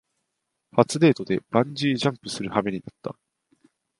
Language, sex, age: Japanese, male, 19-29